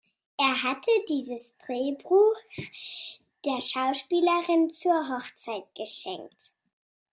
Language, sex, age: German, male, 30-39